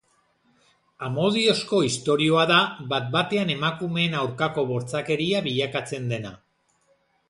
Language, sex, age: Basque, male, 40-49